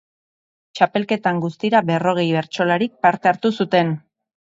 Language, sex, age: Basque, female, 40-49